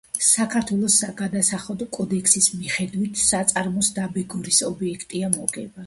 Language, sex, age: Georgian, female, 60-69